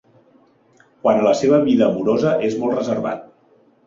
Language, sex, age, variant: Catalan, male, 40-49, Central